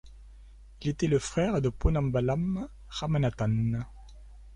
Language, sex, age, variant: French, male, 50-59, Français de métropole